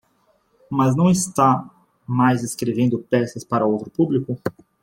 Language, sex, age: Portuguese, male, 19-29